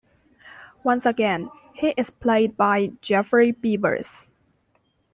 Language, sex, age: English, female, 19-29